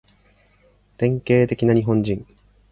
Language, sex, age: Japanese, male, 40-49